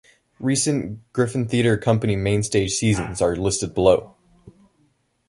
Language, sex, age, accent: English, male, under 19, United States English